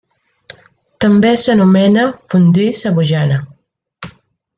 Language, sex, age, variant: Catalan, female, 30-39, Central